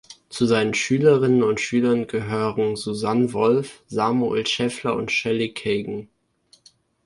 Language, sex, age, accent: German, male, under 19, Deutschland Deutsch